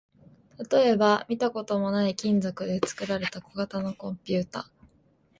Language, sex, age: Japanese, female, 19-29